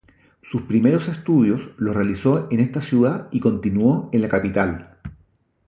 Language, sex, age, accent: Spanish, male, 40-49, Chileno: Chile, Cuyo